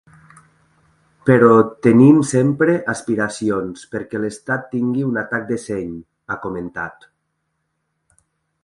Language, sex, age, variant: Catalan, male, 30-39, Nord-Occidental